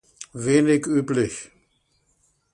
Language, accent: German, Deutschland Deutsch